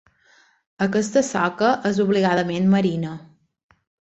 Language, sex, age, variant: Catalan, female, 40-49, Balear